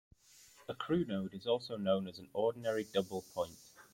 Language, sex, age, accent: English, male, 19-29, England English